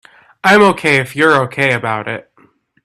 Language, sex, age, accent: English, male, 19-29, United States English